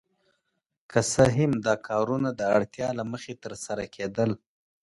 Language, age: Pashto, 19-29